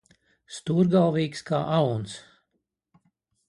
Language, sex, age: Latvian, male, 40-49